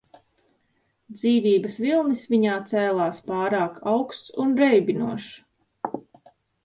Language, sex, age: Latvian, female, 40-49